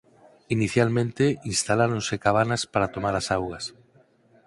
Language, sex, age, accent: Galician, male, 40-49, Normativo (estándar)